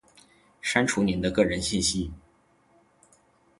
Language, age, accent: Chinese, 19-29, 出生地：吉林省